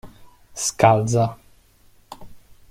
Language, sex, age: Italian, male, 19-29